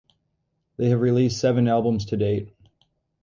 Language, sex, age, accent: English, male, 30-39, United States English